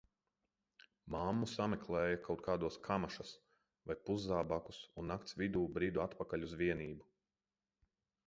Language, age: Latvian, 30-39